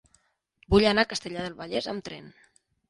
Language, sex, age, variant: Catalan, female, 19-29, Nord-Occidental